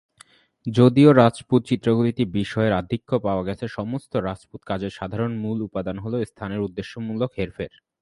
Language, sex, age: Bengali, male, 19-29